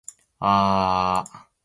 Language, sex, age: Japanese, male, 19-29